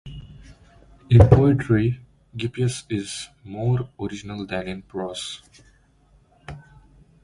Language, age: English, 19-29